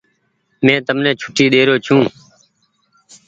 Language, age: Goaria, 30-39